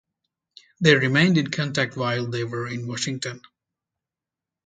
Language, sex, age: English, male, 30-39